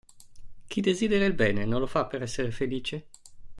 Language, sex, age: Italian, male, 50-59